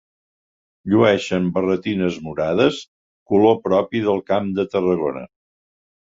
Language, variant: Catalan, Central